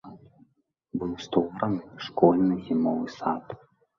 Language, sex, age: Belarusian, male, 30-39